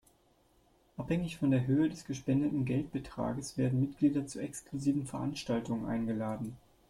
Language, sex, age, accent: German, male, 19-29, Deutschland Deutsch